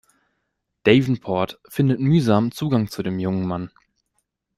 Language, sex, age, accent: German, male, 19-29, Deutschland Deutsch